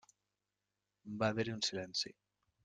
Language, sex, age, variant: Catalan, male, 30-39, Central